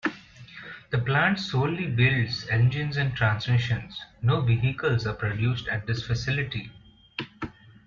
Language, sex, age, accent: English, male, 19-29, India and South Asia (India, Pakistan, Sri Lanka)